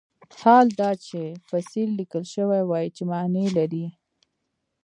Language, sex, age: Pashto, female, 19-29